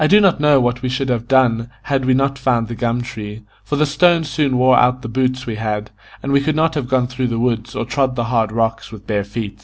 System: none